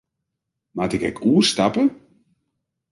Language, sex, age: Western Frisian, male, 50-59